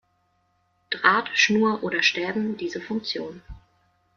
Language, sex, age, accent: German, female, 19-29, Deutschland Deutsch